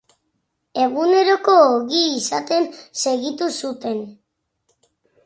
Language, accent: Basque, Mendebalekoa (Araba, Bizkaia, Gipuzkoako mendebaleko herri batzuk)